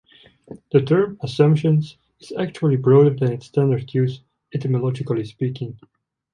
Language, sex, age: English, male, 19-29